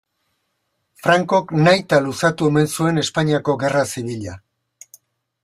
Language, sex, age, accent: Basque, male, 60-69, Mendebalekoa (Araba, Bizkaia, Gipuzkoako mendebaleko herri batzuk)